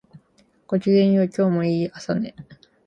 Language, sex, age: Japanese, female, 19-29